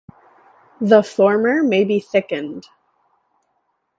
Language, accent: English, United States English